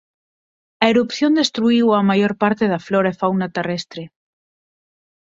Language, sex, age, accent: Galician, female, 19-29, Normativo (estándar)